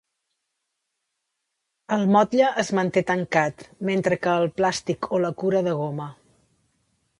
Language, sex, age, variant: Catalan, female, 40-49, Central